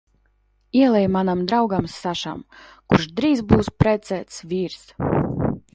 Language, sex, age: Latvian, female, 19-29